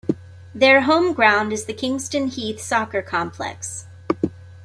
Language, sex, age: English, female, 40-49